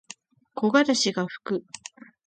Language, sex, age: Japanese, female, 50-59